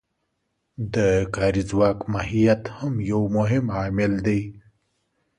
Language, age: Pashto, 30-39